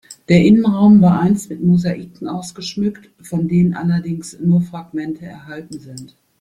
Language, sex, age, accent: German, female, 50-59, Deutschland Deutsch